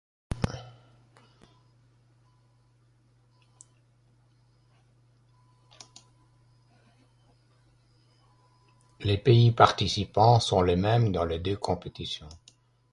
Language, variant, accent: French, Français d'Europe, Français de Belgique